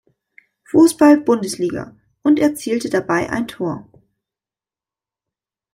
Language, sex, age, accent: German, female, 19-29, Deutschland Deutsch